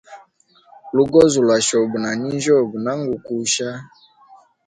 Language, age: Hemba, 19-29